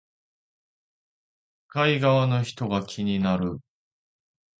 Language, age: Japanese, 30-39